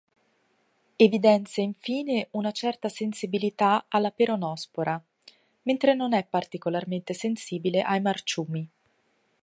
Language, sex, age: Italian, female, 19-29